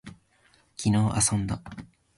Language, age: Japanese, under 19